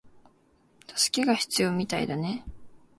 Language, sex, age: Japanese, female, 19-29